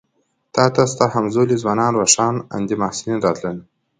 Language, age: Pashto, 19-29